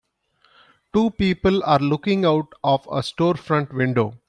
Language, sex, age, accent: English, male, 40-49, India and South Asia (India, Pakistan, Sri Lanka)